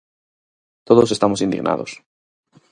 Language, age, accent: Galician, 19-29, Normativo (estándar)